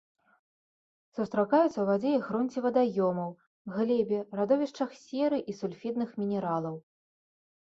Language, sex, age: Belarusian, female, 30-39